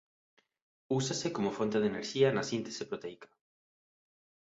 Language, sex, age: Galician, male, 30-39